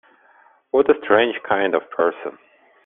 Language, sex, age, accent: English, male, 30-39, United States English